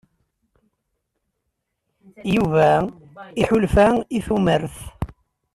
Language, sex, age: Kabyle, male, 40-49